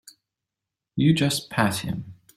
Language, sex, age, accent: English, male, 30-39, Australian English